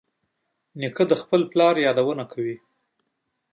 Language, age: Pashto, 40-49